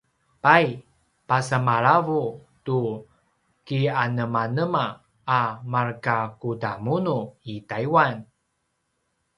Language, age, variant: Paiwan, 30-39, pinayuanan a kinaikacedasan (東排灣語)